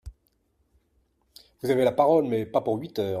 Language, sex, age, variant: French, male, 50-59, Français de métropole